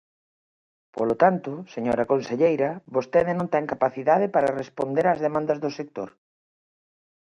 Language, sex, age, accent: Galician, female, 50-59, Atlántico (seseo e gheada)